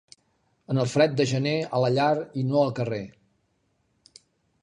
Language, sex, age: Catalan, male, 50-59